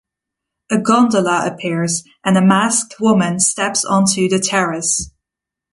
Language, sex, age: English, female, 19-29